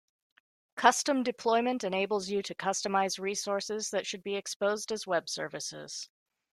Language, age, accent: English, 30-39, United States English